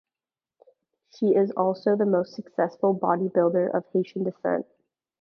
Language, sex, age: English, female, 19-29